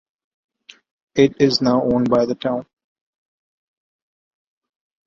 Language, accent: English, India and South Asia (India, Pakistan, Sri Lanka)